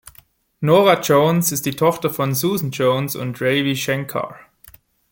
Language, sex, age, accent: German, male, 19-29, Deutschland Deutsch